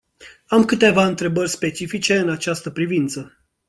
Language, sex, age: Romanian, male, 30-39